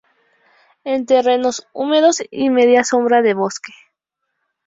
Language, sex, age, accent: Spanish, female, 19-29, México